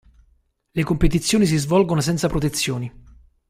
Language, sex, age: Italian, male, 30-39